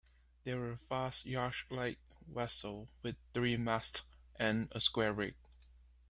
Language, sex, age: English, male, 30-39